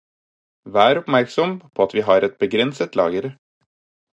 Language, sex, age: Norwegian Bokmål, male, 30-39